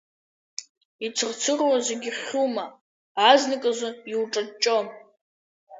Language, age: Abkhazian, under 19